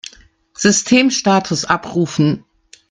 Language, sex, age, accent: German, female, 50-59, Deutschland Deutsch